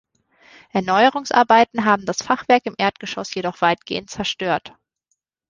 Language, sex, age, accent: German, female, 19-29, Deutschland Deutsch